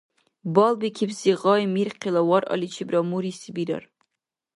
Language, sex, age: Dargwa, female, 19-29